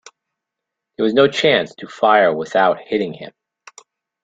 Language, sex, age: English, male, 50-59